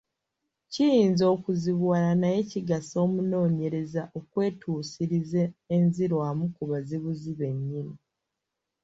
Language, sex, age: Ganda, female, 19-29